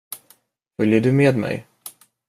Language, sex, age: Swedish, male, under 19